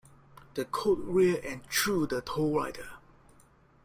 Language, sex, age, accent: English, male, 19-29, Malaysian English